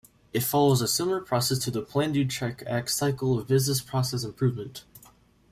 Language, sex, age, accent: English, male, under 19, United States English